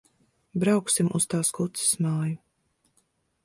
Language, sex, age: Latvian, female, 40-49